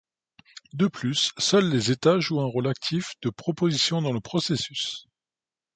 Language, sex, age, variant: French, male, 40-49, Français de métropole